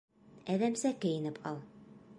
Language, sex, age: Bashkir, female, 30-39